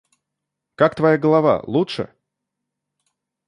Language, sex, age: Russian, male, 19-29